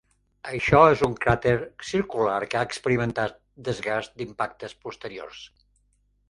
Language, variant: Catalan, Central